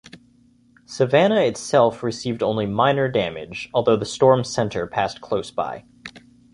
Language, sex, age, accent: English, male, 19-29, United States English